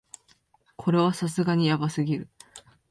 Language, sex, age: Japanese, female, 19-29